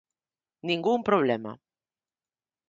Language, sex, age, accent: Galician, female, 40-49, Normativo (estándar)